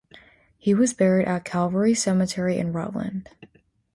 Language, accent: English, United States English